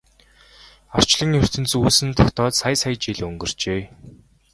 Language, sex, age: Mongolian, male, 19-29